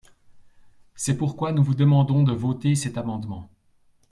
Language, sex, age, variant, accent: French, male, 30-39, Français d'Europe, Français de Suisse